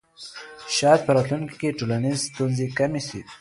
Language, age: Pashto, 19-29